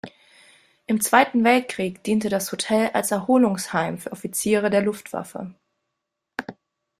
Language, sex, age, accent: German, female, 19-29, Deutschland Deutsch